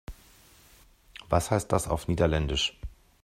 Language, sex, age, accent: German, male, 40-49, Deutschland Deutsch